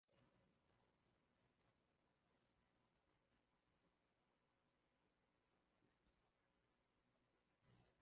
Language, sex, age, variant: Swahili, male, 30-39, Kiswahili Sanifu (EA)